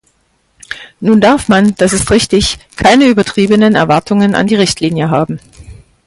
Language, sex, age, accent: German, female, 50-59, Deutschland Deutsch